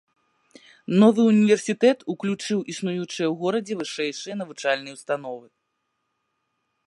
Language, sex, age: Belarusian, female, 30-39